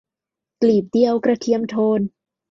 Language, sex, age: Thai, female, 30-39